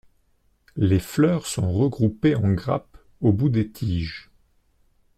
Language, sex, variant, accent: French, male, Français d'Europe, Français de Suisse